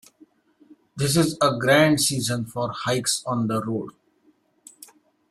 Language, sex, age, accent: English, male, 30-39, India and South Asia (India, Pakistan, Sri Lanka)